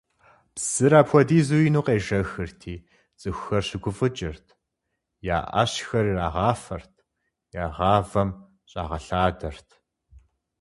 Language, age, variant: Kabardian, 19-29, Адыгэбзэ (Къэбэрдей, Кирил, псоми зэдай)